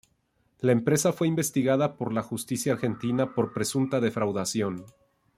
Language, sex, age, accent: Spanish, male, 40-49, México